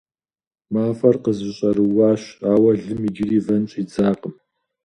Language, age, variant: Kabardian, 50-59, Адыгэбзэ (Къэбэрдей, Кирил, псоми зэдай)